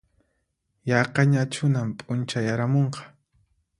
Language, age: Puno Quechua, 30-39